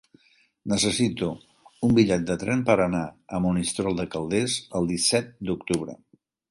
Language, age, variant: Catalan, 70-79, Central